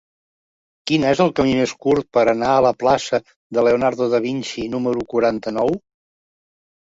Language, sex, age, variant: Catalan, male, 70-79, Central